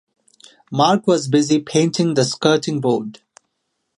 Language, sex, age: English, male, 40-49